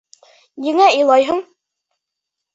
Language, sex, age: Bashkir, male, under 19